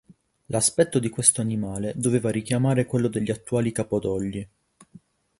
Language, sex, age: Italian, male, 19-29